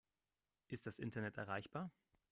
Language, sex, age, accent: German, male, 19-29, Deutschland Deutsch